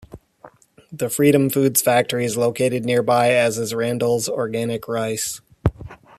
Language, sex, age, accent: English, male, 30-39, United States English